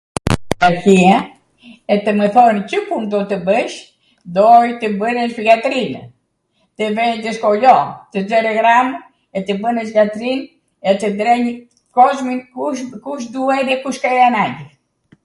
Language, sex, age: Arvanitika Albanian, female, 70-79